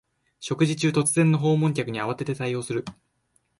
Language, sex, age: Japanese, male, 19-29